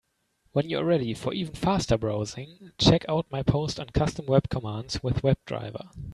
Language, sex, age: English, male, 19-29